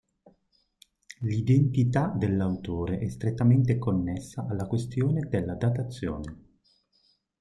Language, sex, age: Italian, male, 50-59